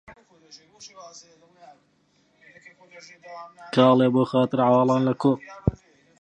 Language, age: Central Kurdish, 19-29